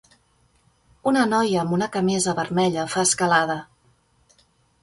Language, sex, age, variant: Catalan, female, 30-39, Central